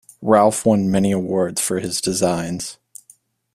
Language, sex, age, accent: English, male, under 19, United States English